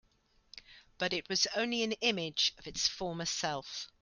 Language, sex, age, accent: English, female, 50-59, England English